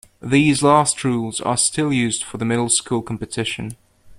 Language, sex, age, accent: English, male, 19-29, Scottish English